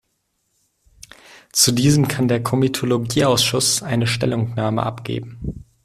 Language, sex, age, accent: German, male, 19-29, Deutschland Deutsch